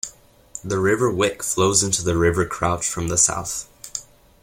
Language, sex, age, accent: English, male, under 19, United States English